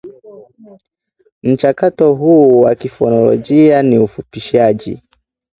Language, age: Swahili, 19-29